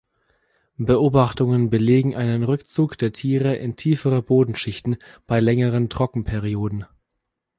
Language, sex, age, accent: German, male, 19-29, Deutschland Deutsch